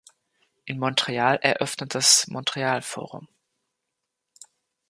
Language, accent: German, Deutschland Deutsch